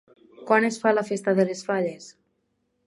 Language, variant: Catalan, Septentrional